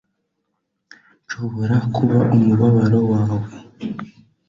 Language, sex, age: Kinyarwanda, male, 19-29